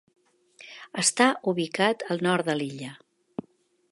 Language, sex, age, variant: Catalan, female, 60-69, Central